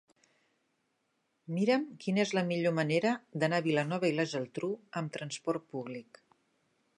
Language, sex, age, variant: Catalan, female, 60-69, Central